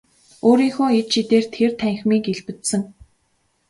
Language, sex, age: Mongolian, female, 19-29